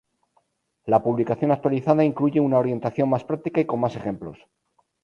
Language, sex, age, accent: Spanish, male, 30-39, España: Norte peninsular (Asturias, Castilla y León, Cantabria, País Vasco, Navarra, Aragón, La Rioja, Guadalajara, Cuenca)